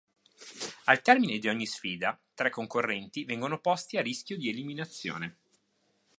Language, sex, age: Italian, male, 40-49